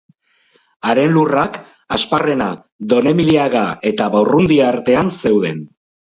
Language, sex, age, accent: Basque, male, 60-69, Mendebalekoa (Araba, Bizkaia, Gipuzkoako mendebaleko herri batzuk)